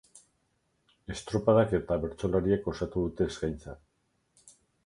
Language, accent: Basque, Erdialdekoa edo Nafarra (Gipuzkoa, Nafarroa)